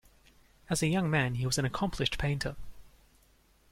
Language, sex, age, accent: English, male, 19-29, Australian English